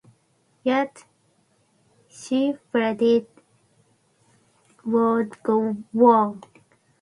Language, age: English, 19-29